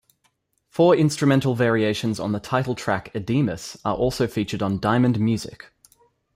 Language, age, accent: English, 19-29, Australian English